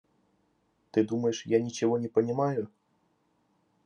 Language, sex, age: Russian, male, 19-29